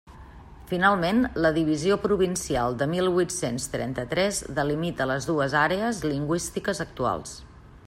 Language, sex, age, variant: Catalan, female, 50-59, Central